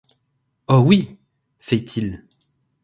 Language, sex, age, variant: French, male, 19-29, Français de métropole